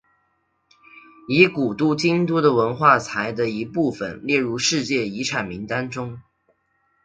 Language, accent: Chinese, 出生地：浙江省